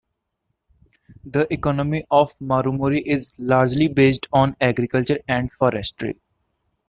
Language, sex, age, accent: English, male, under 19, India and South Asia (India, Pakistan, Sri Lanka)